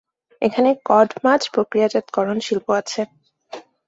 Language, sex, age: Bengali, female, 19-29